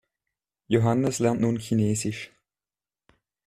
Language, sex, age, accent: German, male, 30-39, Schweizerdeutsch